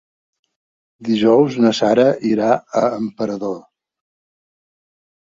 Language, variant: Catalan, Central